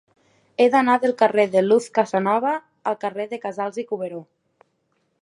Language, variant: Catalan, Septentrional